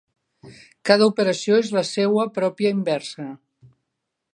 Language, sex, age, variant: Catalan, female, 60-69, Central